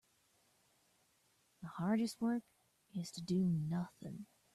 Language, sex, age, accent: English, female, 30-39, United States English